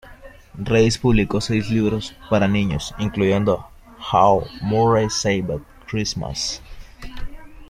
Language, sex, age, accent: Spanish, male, 19-29, México